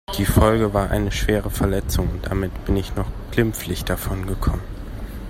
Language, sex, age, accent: German, male, 30-39, Deutschland Deutsch